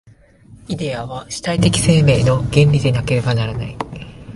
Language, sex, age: Japanese, male, 19-29